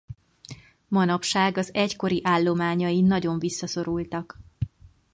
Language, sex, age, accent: Hungarian, female, 30-39, budapesti